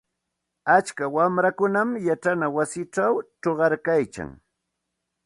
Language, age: Santa Ana de Tusi Pasco Quechua, 40-49